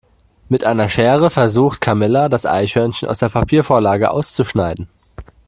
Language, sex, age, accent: German, male, 19-29, Deutschland Deutsch